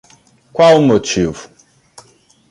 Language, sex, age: Portuguese, male, 30-39